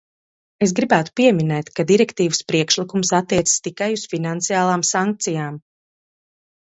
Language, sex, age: Latvian, female, 30-39